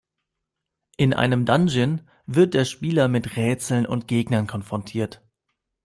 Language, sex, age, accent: German, male, 19-29, Deutschland Deutsch